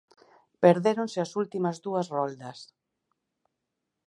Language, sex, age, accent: Galician, female, 40-49, Oriental (común en zona oriental)